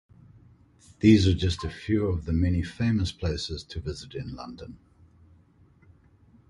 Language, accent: English, Southern African (South Africa, Zimbabwe, Namibia)